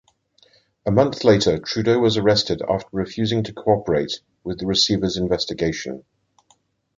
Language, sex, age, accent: English, male, 50-59, England English